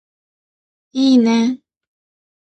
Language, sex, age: Japanese, female, 19-29